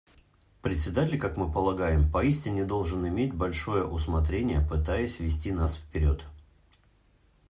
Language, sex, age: Russian, male, 40-49